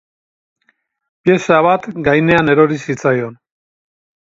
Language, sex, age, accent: Basque, male, 60-69, Mendebalekoa (Araba, Bizkaia, Gipuzkoako mendebaleko herri batzuk)